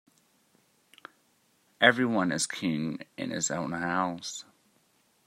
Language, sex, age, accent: English, male, 19-29, United States English